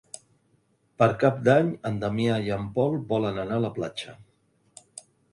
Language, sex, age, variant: Catalan, male, 60-69, Central